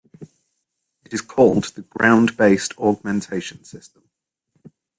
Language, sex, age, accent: English, male, 30-39, England English